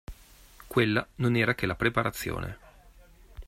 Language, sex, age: Italian, male, 30-39